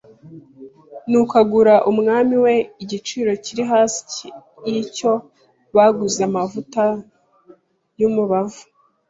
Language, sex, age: Kinyarwanda, female, 19-29